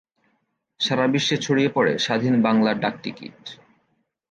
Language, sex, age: Bengali, male, 19-29